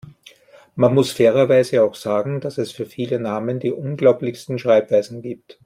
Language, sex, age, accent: German, male, 50-59, Österreichisches Deutsch